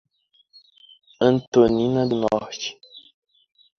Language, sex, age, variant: Portuguese, male, under 19, Portuguese (Brasil)